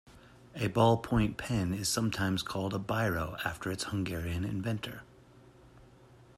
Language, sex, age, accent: English, male, 30-39, United States English